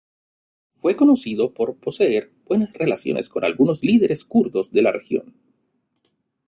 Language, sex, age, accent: Spanish, male, 40-49, Andino-Pacífico: Colombia, Perú, Ecuador, oeste de Bolivia y Venezuela andina